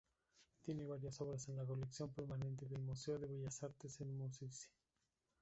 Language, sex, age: Spanish, male, 19-29